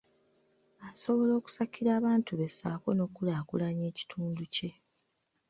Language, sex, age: Ganda, female, 19-29